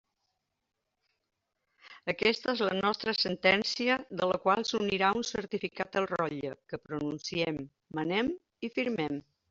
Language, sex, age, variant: Catalan, female, 60-69, Balear